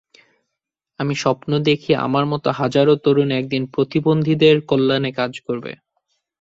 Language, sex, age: Bengali, male, 19-29